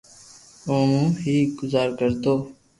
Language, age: Loarki, under 19